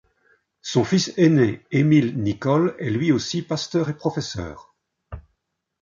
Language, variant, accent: French, Français d'Europe, Français de Belgique